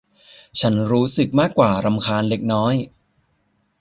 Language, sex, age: Thai, male, 19-29